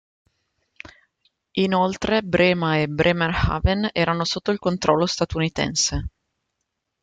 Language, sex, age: Italian, female, 40-49